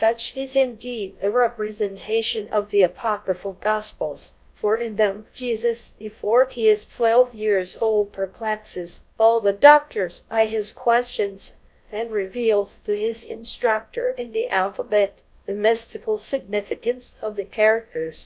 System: TTS, GlowTTS